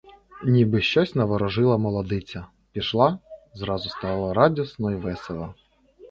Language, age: Ukrainian, 30-39